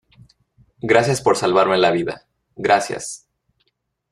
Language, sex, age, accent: Spanish, male, 19-29, México